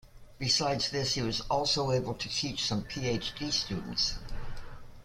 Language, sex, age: English, female, 70-79